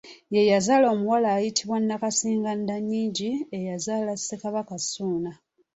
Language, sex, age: Ganda, female, 30-39